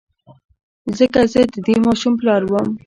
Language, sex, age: Pashto, female, under 19